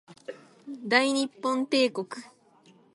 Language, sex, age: Japanese, female, 19-29